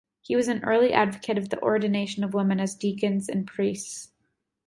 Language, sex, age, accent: English, female, 19-29, United States English